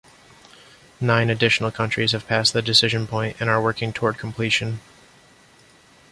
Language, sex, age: English, male, 19-29